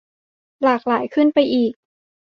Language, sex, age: Thai, female, 19-29